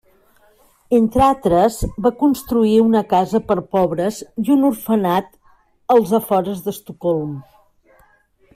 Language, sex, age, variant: Catalan, female, 50-59, Central